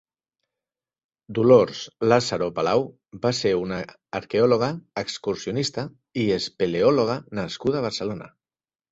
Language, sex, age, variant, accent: Catalan, male, 60-69, Central, Barcelonès